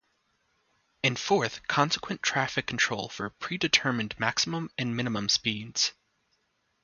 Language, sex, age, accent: English, male, under 19, United States English